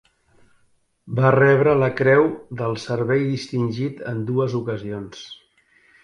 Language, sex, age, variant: Catalan, male, 50-59, Central